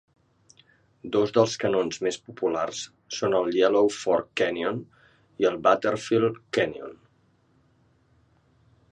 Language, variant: Catalan, Central